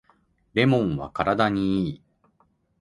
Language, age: Japanese, 40-49